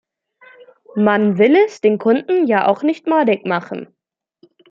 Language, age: German, 19-29